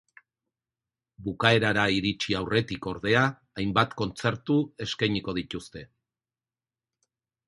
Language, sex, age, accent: Basque, male, 40-49, Erdialdekoa edo Nafarra (Gipuzkoa, Nafarroa)